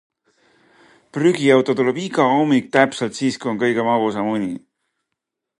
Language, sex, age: Estonian, male, 40-49